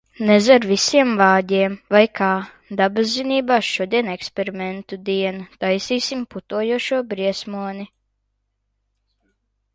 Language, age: Latvian, under 19